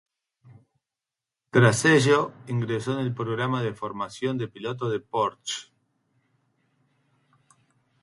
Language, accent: Spanish, Rioplatense: Argentina, Uruguay, este de Bolivia, Paraguay